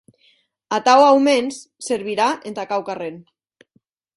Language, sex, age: Occitan, female, 30-39